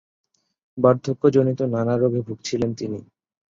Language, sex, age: Bengali, male, 19-29